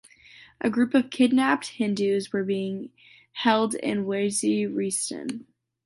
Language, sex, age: English, female, under 19